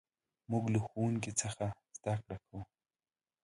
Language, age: Pashto, 19-29